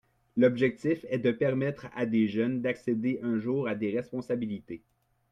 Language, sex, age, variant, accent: French, male, 40-49, Français d'Amérique du Nord, Français du Canada